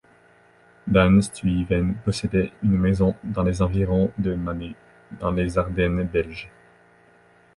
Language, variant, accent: French, Français d'Amérique du Nord, Français du Canada